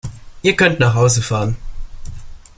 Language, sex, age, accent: German, male, under 19, Deutschland Deutsch